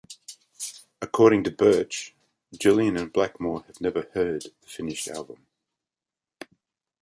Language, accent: English, Australian English